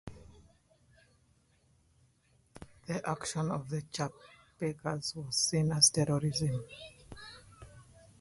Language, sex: English, female